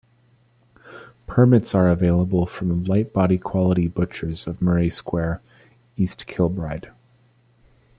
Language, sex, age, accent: English, male, 19-29, United States English